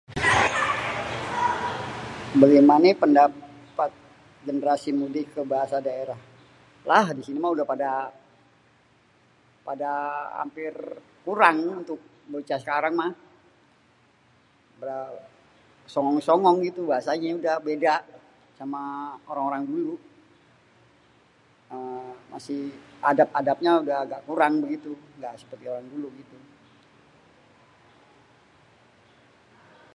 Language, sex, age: Betawi, male, 40-49